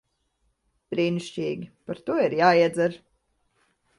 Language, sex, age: Latvian, female, 19-29